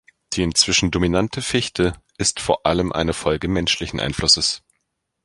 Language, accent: German, Deutschland Deutsch